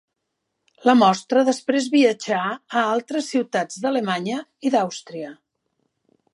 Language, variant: Catalan, Central